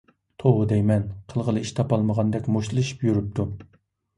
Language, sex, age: Uyghur, male, 19-29